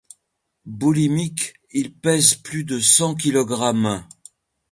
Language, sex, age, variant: French, male, 70-79, Français de métropole